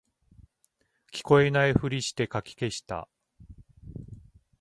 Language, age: Japanese, 50-59